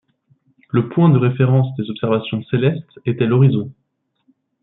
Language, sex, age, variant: French, male, 19-29, Français de métropole